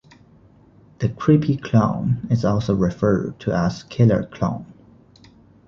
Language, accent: English, United States English